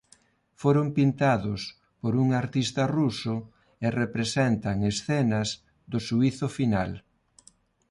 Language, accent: Galician, Neofalante